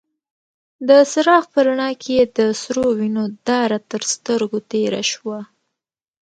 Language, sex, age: Pashto, female, under 19